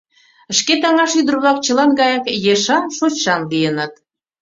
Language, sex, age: Mari, female, 40-49